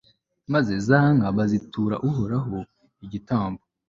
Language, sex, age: Kinyarwanda, male, 19-29